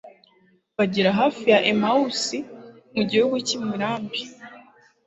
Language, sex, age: Kinyarwanda, female, 19-29